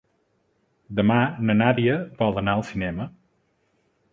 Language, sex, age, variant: Catalan, male, 40-49, Balear